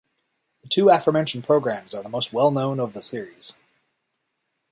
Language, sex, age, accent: English, male, 30-39, Canadian English